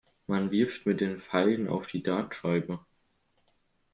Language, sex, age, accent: German, male, under 19, Deutschland Deutsch